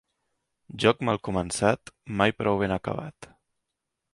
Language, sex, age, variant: Catalan, male, 19-29, Central